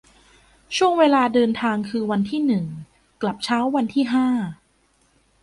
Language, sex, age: Thai, female, 19-29